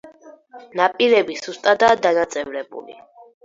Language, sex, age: Georgian, female, under 19